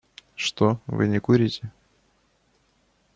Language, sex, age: Russian, male, 19-29